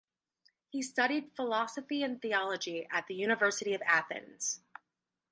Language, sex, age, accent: English, female, 19-29, United States English